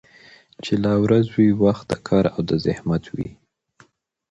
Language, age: Pashto, 30-39